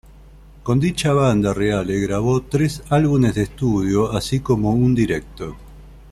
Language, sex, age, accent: Spanish, male, 40-49, Rioplatense: Argentina, Uruguay, este de Bolivia, Paraguay